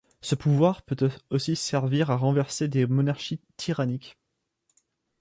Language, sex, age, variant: French, male, 19-29, Français de métropole